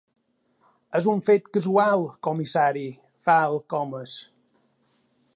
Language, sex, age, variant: Catalan, male, 40-49, Balear